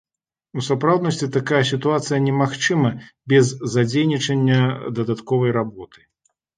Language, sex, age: Belarusian, male, 40-49